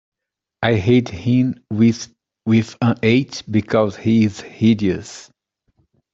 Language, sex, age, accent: English, male, 30-39, United States English